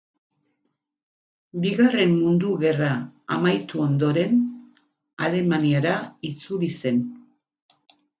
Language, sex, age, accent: Basque, female, 50-59, Mendebalekoa (Araba, Bizkaia, Gipuzkoako mendebaleko herri batzuk)